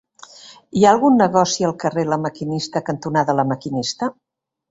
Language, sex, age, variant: Catalan, female, 50-59, Central